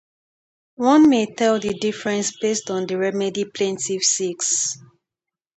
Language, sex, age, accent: English, female, 19-29, England English